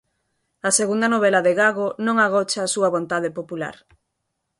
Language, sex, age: Galician, female, 30-39